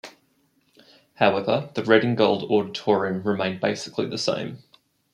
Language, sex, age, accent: English, male, 19-29, Australian English